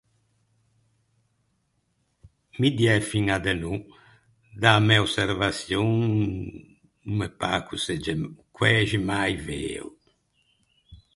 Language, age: Ligurian, 70-79